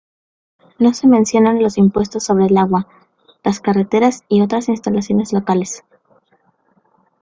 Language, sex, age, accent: Spanish, female, under 19, México